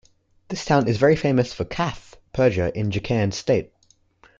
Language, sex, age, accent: English, male, under 19, Australian English